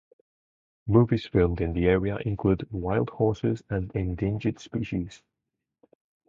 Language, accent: English, England English